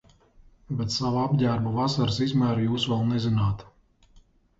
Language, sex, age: Latvian, male, 40-49